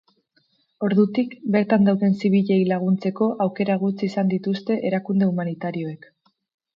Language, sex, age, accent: Basque, female, 19-29, Mendebalekoa (Araba, Bizkaia, Gipuzkoako mendebaleko herri batzuk)